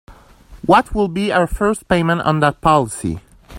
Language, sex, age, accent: English, male, 19-29, Canadian English